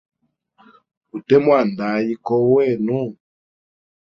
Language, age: Hemba, 40-49